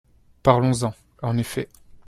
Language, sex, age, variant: French, male, 19-29, Français de métropole